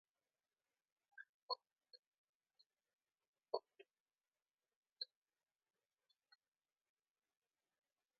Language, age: Indonesian, 30-39